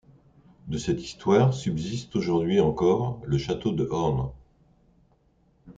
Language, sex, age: French, male, 60-69